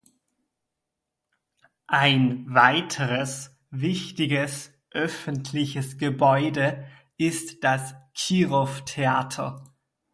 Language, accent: German, Deutschland Deutsch